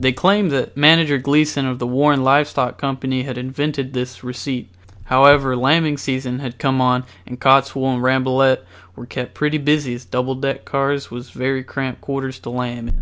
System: none